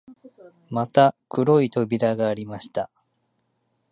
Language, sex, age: Japanese, male, 30-39